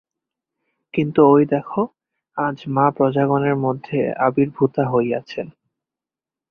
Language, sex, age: Bengali, male, 19-29